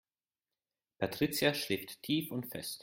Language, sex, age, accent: German, male, 19-29, Österreichisches Deutsch